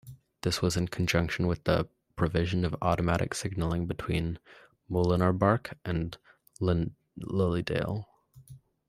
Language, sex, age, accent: English, male, under 19, Canadian English